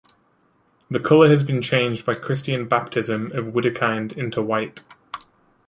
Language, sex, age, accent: English, male, 19-29, England English